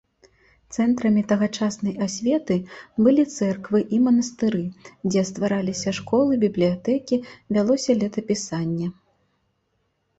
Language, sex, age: Belarusian, female, 19-29